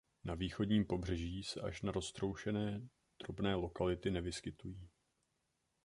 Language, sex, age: Czech, male, 19-29